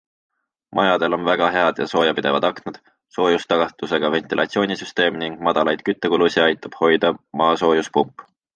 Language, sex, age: Estonian, male, 19-29